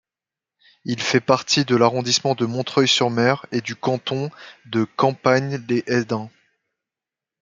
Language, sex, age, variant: French, male, 19-29, Français de métropole